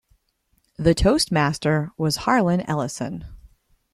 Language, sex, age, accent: English, female, 40-49, United States English